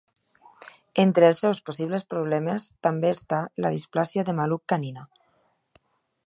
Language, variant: Catalan, Tortosí